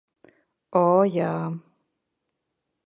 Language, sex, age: Latvian, female, 40-49